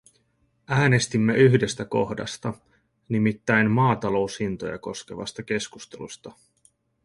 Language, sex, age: Finnish, male, 30-39